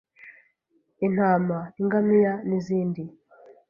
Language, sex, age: Kinyarwanda, female, 19-29